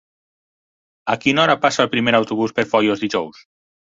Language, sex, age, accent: Catalan, male, 40-49, valencià